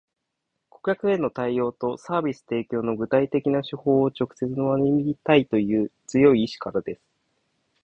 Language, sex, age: Japanese, male, 19-29